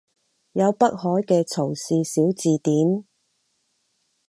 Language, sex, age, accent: Cantonese, female, 30-39, 广州音